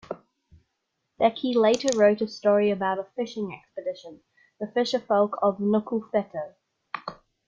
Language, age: English, 90+